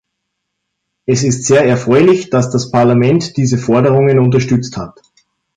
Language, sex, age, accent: German, male, 30-39, Österreichisches Deutsch